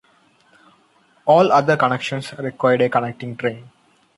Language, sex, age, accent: English, male, 19-29, India and South Asia (India, Pakistan, Sri Lanka)